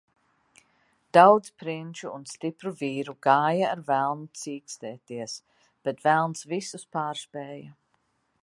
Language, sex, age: Latvian, female, 50-59